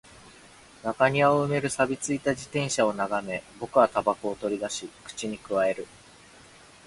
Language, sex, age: Japanese, male, 19-29